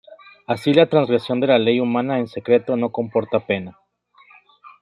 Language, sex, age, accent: Spanish, male, 40-49, México